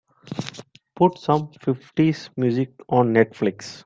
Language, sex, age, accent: English, male, 19-29, India and South Asia (India, Pakistan, Sri Lanka)